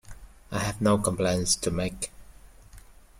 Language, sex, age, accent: English, male, 30-39, United States English